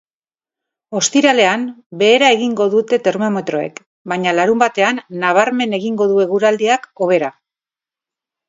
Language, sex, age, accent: Basque, female, 50-59, Mendebalekoa (Araba, Bizkaia, Gipuzkoako mendebaleko herri batzuk)